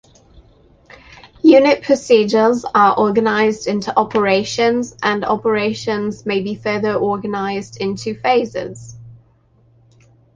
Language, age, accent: English, 30-39, United States English; England English